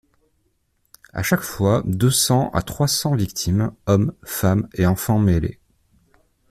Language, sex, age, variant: French, male, 19-29, Français de métropole